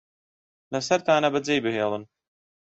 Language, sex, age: Central Kurdish, male, under 19